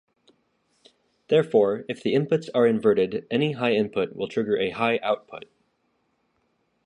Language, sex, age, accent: English, male, 19-29, United States English